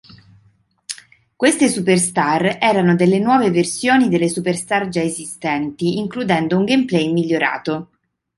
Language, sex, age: Italian, female, 30-39